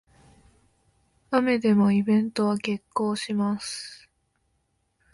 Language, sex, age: Japanese, female, 19-29